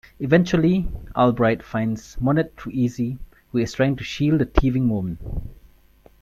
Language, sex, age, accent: English, male, 30-39, India and South Asia (India, Pakistan, Sri Lanka)